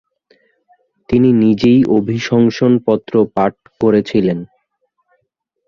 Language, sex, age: Bengali, male, 19-29